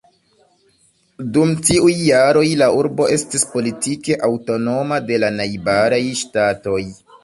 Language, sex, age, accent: Esperanto, male, 19-29, Internacia